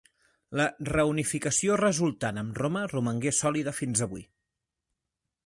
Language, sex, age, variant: Catalan, male, 30-39, Central